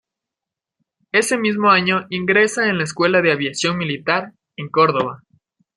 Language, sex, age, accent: Spanish, male, 19-29, Andino-Pacífico: Colombia, Perú, Ecuador, oeste de Bolivia y Venezuela andina